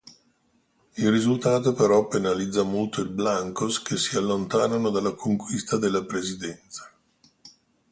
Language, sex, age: Italian, male, 60-69